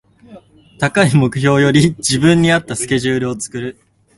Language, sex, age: Japanese, male, 19-29